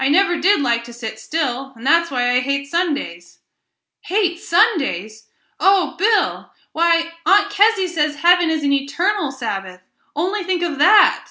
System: none